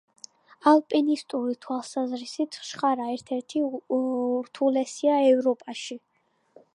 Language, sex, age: Georgian, female, 19-29